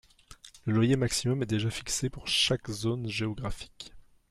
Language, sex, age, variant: French, male, 19-29, Français de métropole